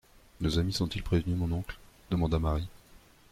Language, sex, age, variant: French, male, 19-29, Français de métropole